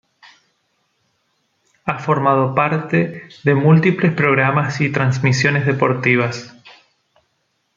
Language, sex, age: Spanish, male, 30-39